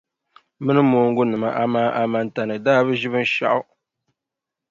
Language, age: Dagbani, 30-39